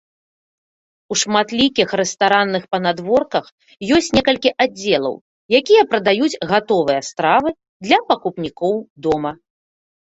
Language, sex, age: Belarusian, female, 30-39